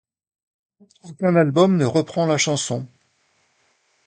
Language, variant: French, Français de métropole